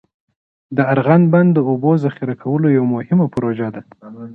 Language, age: Pashto, 30-39